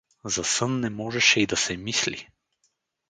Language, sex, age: Bulgarian, male, 30-39